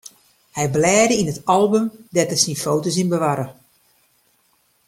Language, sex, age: Western Frisian, female, 50-59